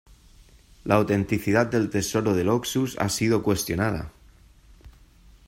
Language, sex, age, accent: Spanish, male, 19-29, España: Centro-Sur peninsular (Madrid, Toledo, Castilla-La Mancha)